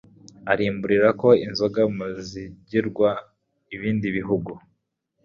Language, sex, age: Kinyarwanda, male, 19-29